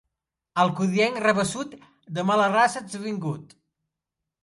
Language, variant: Catalan, Central